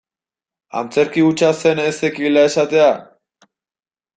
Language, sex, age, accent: Basque, male, 19-29, Mendebalekoa (Araba, Bizkaia, Gipuzkoako mendebaleko herri batzuk)